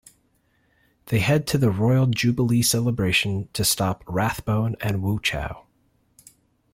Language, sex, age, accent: English, male, 30-39, United States English